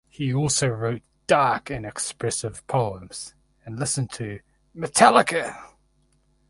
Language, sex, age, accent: English, male, 30-39, New Zealand English